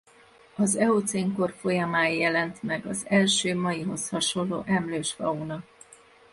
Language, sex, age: Hungarian, female, 50-59